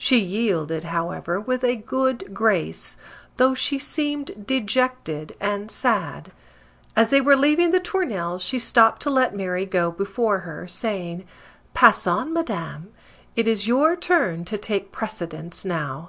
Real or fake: real